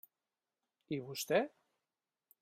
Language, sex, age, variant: Catalan, male, 50-59, Central